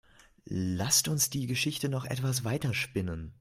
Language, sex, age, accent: German, male, 19-29, Deutschland Deutsch